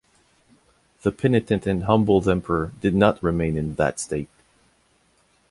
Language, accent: English, Canadian English